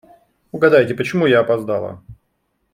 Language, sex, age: Russian, male, 30-39